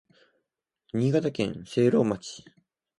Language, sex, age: Japanese, male, under 19